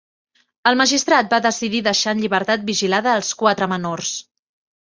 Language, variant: Catalan, Central